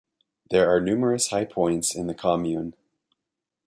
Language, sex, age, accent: English, male, 30-39, United States English